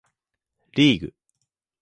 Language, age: Japanese, 19-29